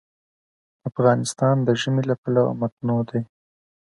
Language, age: Pashto, 19-29